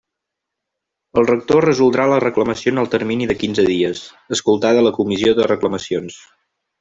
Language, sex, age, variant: Catalan, male, 19-29, Central